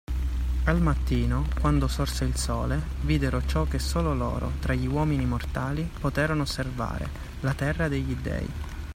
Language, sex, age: Italian, male, 19-29